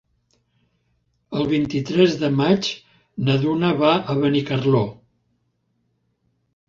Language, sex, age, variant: Catalan, male, 70-79, Central